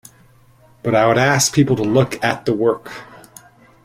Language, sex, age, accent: English, male, 40-49, Canadian English